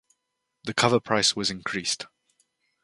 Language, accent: English, England English